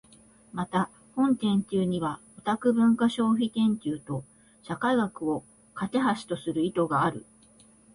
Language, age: Japanese, 40-49